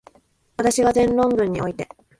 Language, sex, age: Japanese, female, 19-29